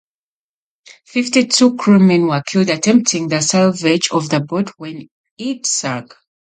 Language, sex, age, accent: English, female, 19-29, England English